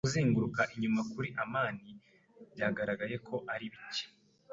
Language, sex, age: Kinyarwanda, male, 19-29